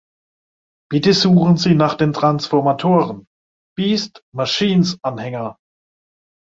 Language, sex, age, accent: German, male, 60-69, Deutschland Deutsch